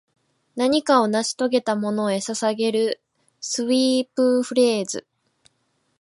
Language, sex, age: Japanese, female, 19-29